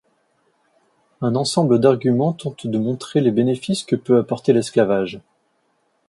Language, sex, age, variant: French, male, 30-39, Français de métropole